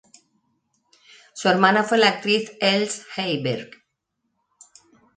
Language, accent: Spanish, España: Centro-Sur peninsular (Madrid, Toledo, Castilla-La Mancha)